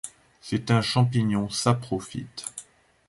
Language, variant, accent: French, Français d'Europe, Français d’Allemagne